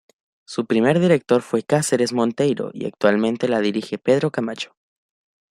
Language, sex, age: Spanish, male, 19-29